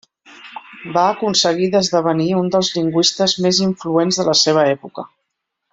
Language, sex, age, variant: Catalan, female, 40-49, Central